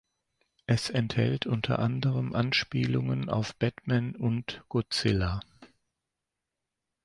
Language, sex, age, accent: German, male, 50-59, Deutschland Deutsch